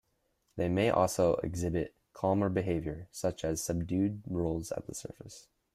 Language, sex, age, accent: English, male, under 19, United States English